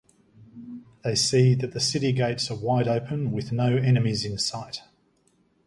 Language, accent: English, Australian English